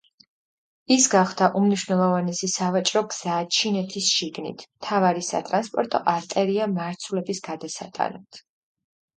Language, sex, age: Georgian, female, 19-29